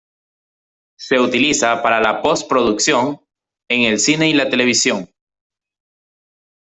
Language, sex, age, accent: Spanish, male, 19-29, Andino-Pacífico: Colombia, Perú, Ecuador, oeste de Bolivia y Venezuela andina